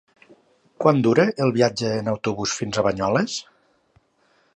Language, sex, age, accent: Catalan, male, 40-49, valencià